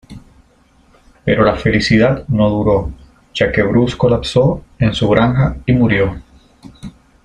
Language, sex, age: Spanish, male, 30-39